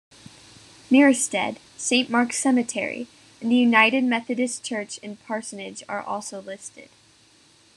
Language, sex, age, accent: English, female, under 19, United States English